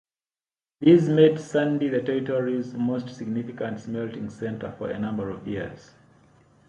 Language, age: English, 30-39